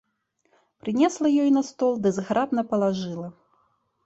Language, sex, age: Belarusian, female, 19-29